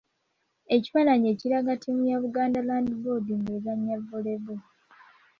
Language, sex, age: Ganda, female, 19-29